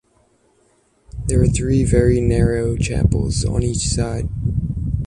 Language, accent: English, United States English